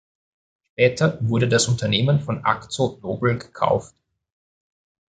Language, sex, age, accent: German, male, 30-39, Österreichisches Deutsch